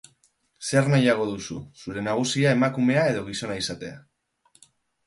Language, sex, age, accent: Basque, male, 30-39, Mendebalekoa (Araba, Bizkaia, Gipuzkoako mendebaleko herri batzuk)